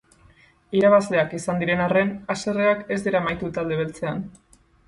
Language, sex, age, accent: Basque, female, 19-29, Mendebalekoa (Araba, Bizkaia, Gipuzkoako mendebaleko herri batzuk)